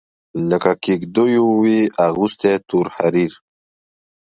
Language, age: Pashto, 30-39